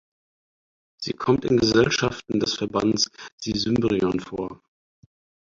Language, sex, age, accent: German, male, 30-39, Deutschland Deutsch